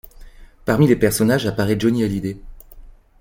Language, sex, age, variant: French, male, 30-39, Français de métropole